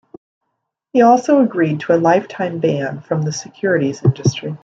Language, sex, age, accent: English, female, 50-59, United States English